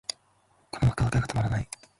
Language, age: Japanese, 19-29